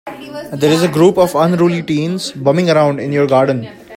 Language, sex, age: English, male, 30-39